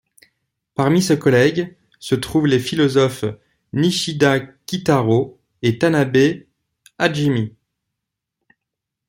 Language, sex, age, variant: French, male, 40-49, Français de métropole